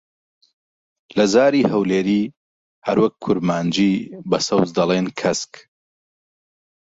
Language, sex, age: Central Kurdish, male, 40-49